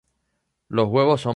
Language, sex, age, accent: Spanish, male, 19-29, España: Sur peninsular (Andalucia, Extremadura, Murcia)